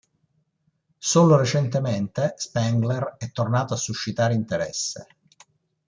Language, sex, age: Italian, male, 60-69